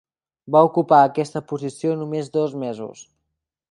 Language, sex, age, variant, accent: Catalan, male, 19-29, Central, gironí